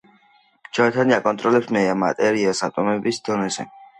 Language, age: Georgian, under 19